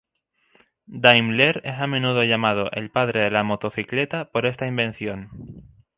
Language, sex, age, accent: Spanish, male, 19-29, España: Islas Canarias